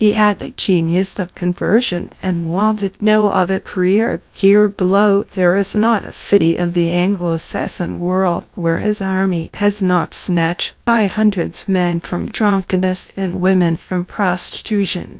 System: TTS, GlowTTS